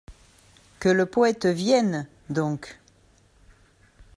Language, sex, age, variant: French, female, 60-69, Français de métropole